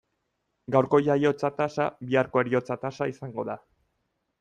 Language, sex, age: Basque, male, 30-39